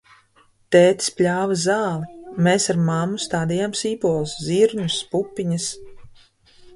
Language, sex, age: Latvian, female, 30-39